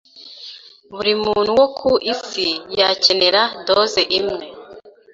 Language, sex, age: Kinyarwanda, female, 19-29